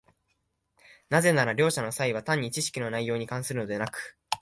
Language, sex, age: Japanese, male, 19-29